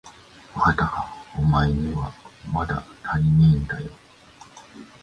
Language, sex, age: Japanese, male, 50-59